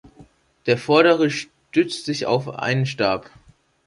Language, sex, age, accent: German, male, under 19, Deutschland Deutsch